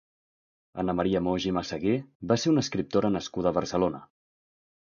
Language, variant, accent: Catalan, Central, central